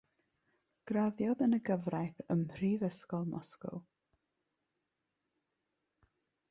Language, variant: Welsh, South-Western Welsh